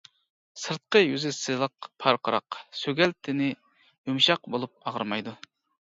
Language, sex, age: Uyghur, female, 40-49